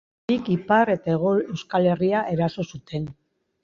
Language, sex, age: Basque, female, 50-59